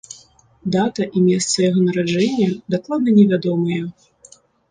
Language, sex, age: Belarusian, female, 19-29